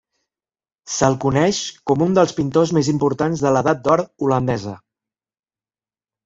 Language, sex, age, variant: Catalan, male, 40-49, Central